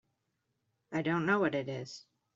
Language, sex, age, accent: English, female, 30-39, United States English